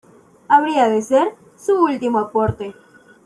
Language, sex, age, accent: Spanish, female, 19-29, México